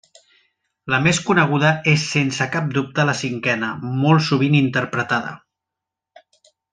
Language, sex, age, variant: Catalan, male, 40-49, Central